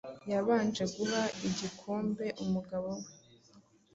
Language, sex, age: Kinyarwanda, female, 19-29